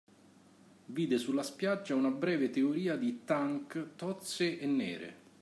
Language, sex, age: Italian, male, 40-49